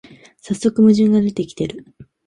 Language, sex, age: Japanese, female, 19-29